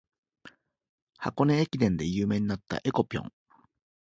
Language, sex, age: Japanese, male, 40-49